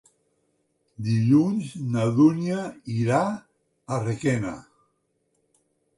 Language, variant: Catalan, Central